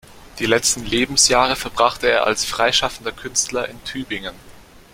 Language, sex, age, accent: German, male, under 19, Deutschland Deutsch